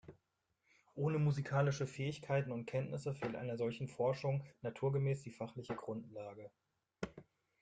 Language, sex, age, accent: German, male, 30-39, Deutschland Deutsch